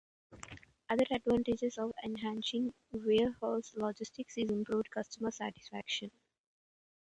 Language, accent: English, United States English